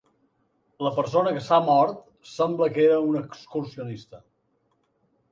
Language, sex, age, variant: Catalan, male, 70-79, Balear